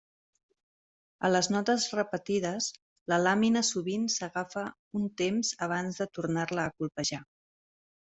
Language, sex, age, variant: Catalan, female, 30-39, Central